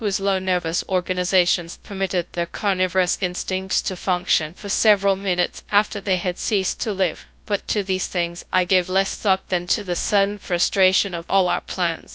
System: TTS, GradTTS